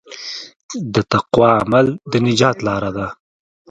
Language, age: Pashto, 19-29